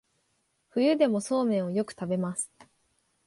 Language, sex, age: Japanese, female, under 19